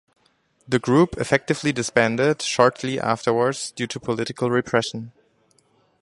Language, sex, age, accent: English, male, 19-29, German English